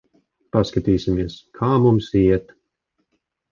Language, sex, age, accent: Latvian, male, 40-49, bez akcenta